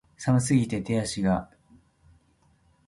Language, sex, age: Japanese, male, 30-39